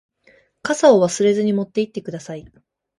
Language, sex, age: Japanese, female, 19-29